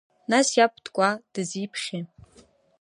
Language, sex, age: Abkhazian, female, under 19